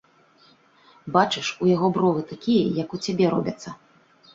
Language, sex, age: Belarusian, female, 30-39